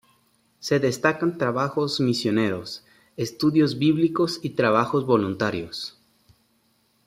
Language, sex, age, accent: Spanish, male, 19-29, México